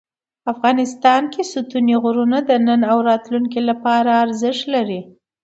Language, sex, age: Pashto, female, 30-39